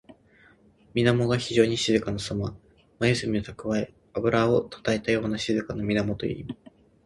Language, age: Japanese, 19-29